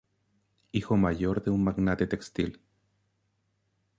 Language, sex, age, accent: Spanish, male, 30-39, Chileno: Chile, Cuyo